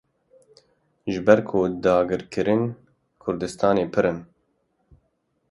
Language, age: Kurdish, 30-39